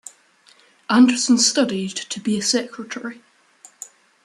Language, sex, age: English, male, under 19